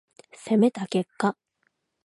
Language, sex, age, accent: Japanese, female, 19-29, 関西